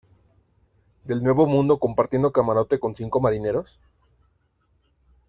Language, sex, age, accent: Spanish, male, 19-29, México